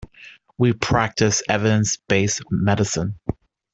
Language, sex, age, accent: English, male, 30-39, United States English